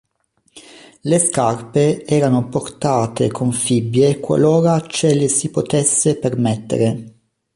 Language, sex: Italian, male